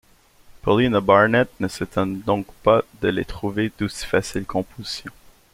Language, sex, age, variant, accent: French, male, 30-39, Français d'Amérique du Nord, Français du Canada